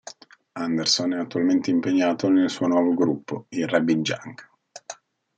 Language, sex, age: Italian, male, 40-49